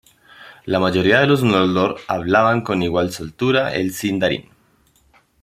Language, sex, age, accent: Spanish, male, 19-29, Andino-Pacífico: Colombia, Perú, Ecuador, oeste de Bolivia y Venezuela andina